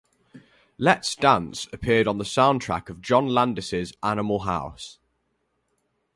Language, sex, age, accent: English, male, 90+, England English